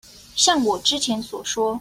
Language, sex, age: Chinese, female, 19-29